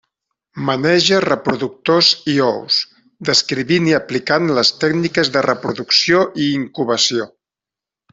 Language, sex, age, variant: Catalan, male, 40-49, Central